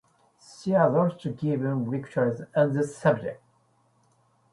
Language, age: English, 50-59